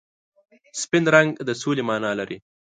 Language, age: Pashto, 19-29